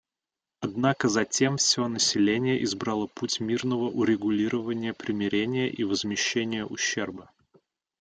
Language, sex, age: Russian, male, 30-39